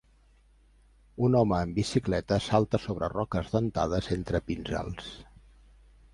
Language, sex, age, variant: Catalan, male, 50-59, Central